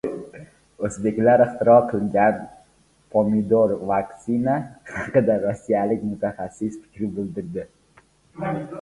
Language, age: Uzbek, 19-29